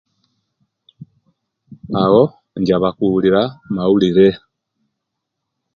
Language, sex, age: Kenyi, male, 40-49